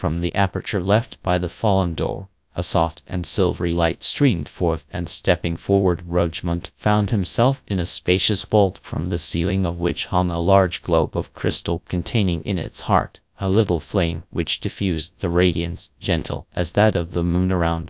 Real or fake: fake